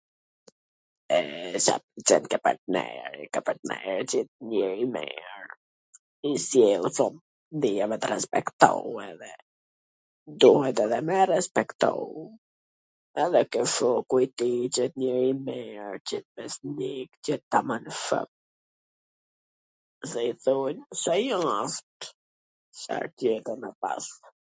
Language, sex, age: Gheg Albanian, female, 50-59